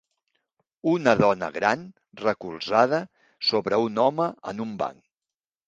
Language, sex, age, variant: Catalan, male, 50-59, Central